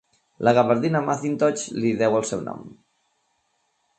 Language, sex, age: Catalan, male, 30-39